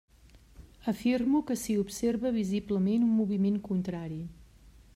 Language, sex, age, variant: Catalan, female, 40-49, Central